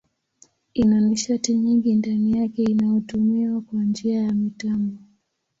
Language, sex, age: Swahili, female, 19-29